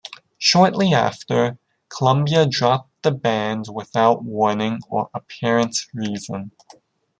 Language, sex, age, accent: English, male, 19-29, Canadian English